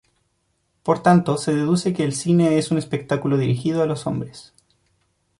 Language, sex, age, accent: Spanish, male, 30-39, Chileno: Chile, Cuyo